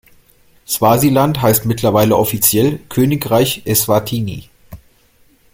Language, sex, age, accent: German, male, 30-39, Deutschland Deutsch